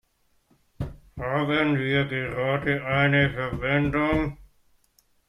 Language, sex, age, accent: German, male, 19-29, Deutschland Deutsch